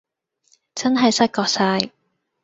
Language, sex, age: Cantonese, female, 19-29